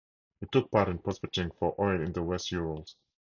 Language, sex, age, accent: English, male, 30-39, Southern African (South Africa, Zimbabwe, Namibia)